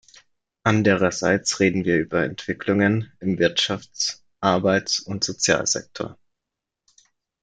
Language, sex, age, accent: German, male, 19-29, Deutschland Deutsch